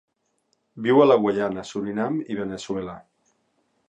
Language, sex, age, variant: Catalan, male, 50-59, Central